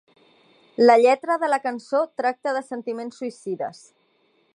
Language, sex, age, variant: Catalan, female, 30-39, Central